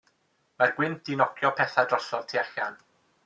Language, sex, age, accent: Welsh, male, 19-29, Y Deyrnas Unedig Cymraeg